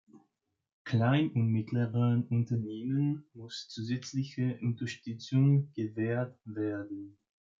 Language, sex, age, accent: German, male, 19-29, Deutschland Deutsch